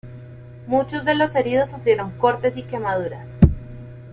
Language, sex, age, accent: Spanish, female, 30-39, Andino-Pacífico: Colombia, Perú, Ecuador, oeste de Bolivia y Venezuela andina